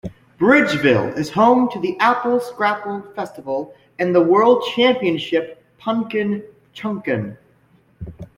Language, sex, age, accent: English, male, under 19, United States English